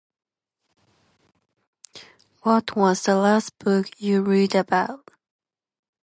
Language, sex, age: English, female, under 19